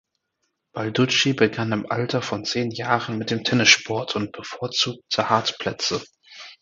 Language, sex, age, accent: German, male, 19-29, Deutschland Deutsch